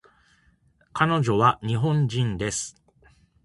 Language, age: Japanese, 50-59